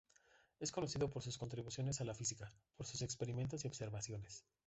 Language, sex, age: Spanish, male, 19-29